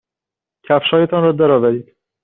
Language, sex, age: Persian, male, under 19